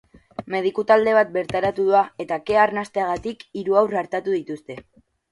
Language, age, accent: Basque, under 19, Batua